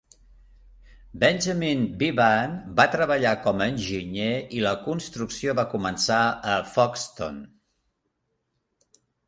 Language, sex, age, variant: Catalan, male, 50-59, Central